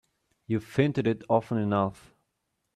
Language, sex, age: English, male, 19-29